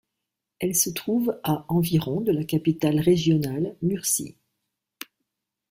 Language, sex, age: French, female, 60-69